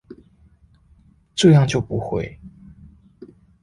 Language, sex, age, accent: Chinese, male, 19-29, 出生地：臺北市